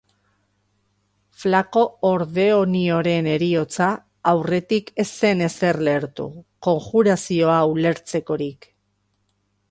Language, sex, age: Basque, female, 50-59